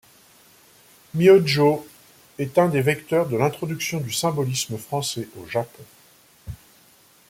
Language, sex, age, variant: French, male, 50-59, Français de métropole